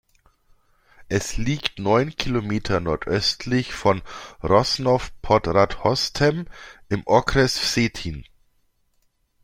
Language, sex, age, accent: German, male, 40-49, Deutschland Deutsch